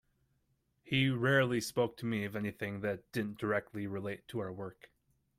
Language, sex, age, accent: English, male, 19-29, United States English